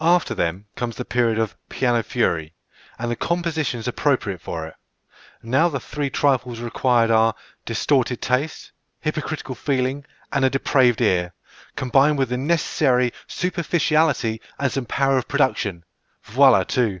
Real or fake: real